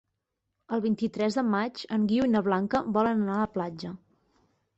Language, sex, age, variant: Catalan, female, 19-29, Central